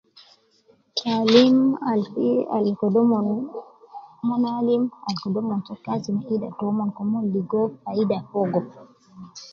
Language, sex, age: Nubi, female, 30-39